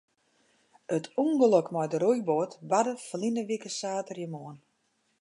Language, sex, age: Western Frisian, female, 60-69